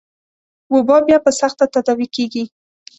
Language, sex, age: Pashto, female, 19-29